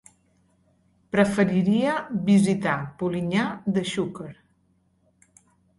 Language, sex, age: Catalan, male, 40-49